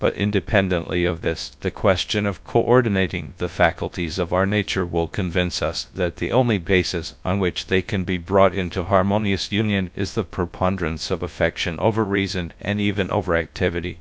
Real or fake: fake